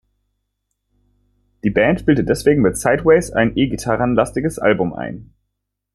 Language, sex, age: German, male, 19-29